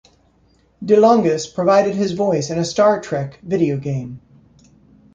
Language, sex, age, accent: English, male, 30-39, United States English